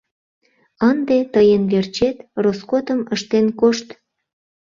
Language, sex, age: Mari, female, 19-29